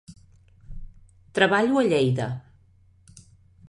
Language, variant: Catalan, Nord-Occidental